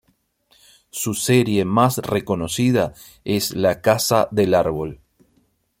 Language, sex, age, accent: Spanish, male, 40-49, Rioplatense: Argentina, Uruguay, este de Bolivia, Paraguay